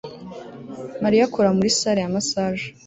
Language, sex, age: Kinyarwanda, female, 19-29